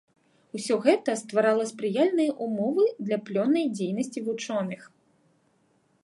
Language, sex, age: Belarusian, female, 30-39